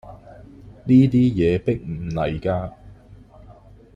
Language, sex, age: Cantonese, male, 40-49